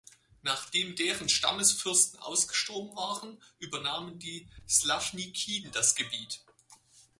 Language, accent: German, Deutschland Deutsch